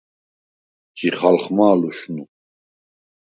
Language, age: Svan, 30-39